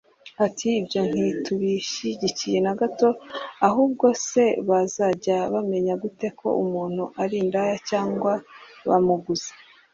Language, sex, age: Kinyarwanda, female, 19-29